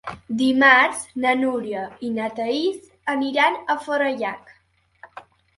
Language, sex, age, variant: Catalan, female, under 19, Central